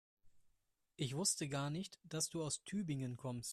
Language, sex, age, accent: German, male, 30-39, Deutschland Deutsch